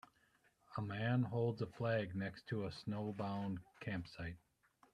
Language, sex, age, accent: English, male, 40-49, United States English